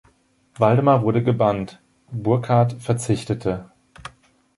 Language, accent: German, Deutschland Deutsch